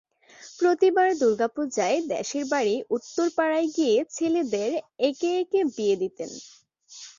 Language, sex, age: Bengali, female, under 19